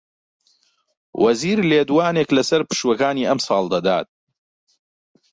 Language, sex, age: Central Kurdish, male, 40-49